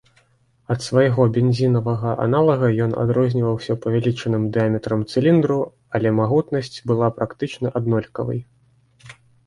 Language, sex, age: Belarusian, male, 30-39